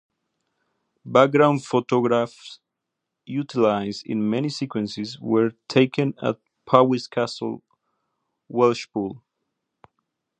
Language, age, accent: English, 30-39, United States English